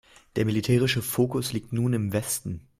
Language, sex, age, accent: German, male, 19-29, Deutschland Deutsch